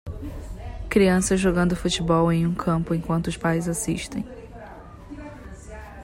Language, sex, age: Portuguese, female, 30-39